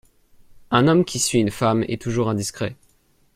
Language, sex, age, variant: French, male, 19-29, Français de métropole